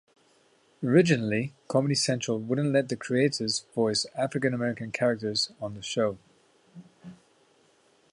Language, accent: English, England English